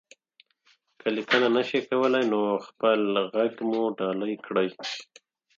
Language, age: Pashto, 40-49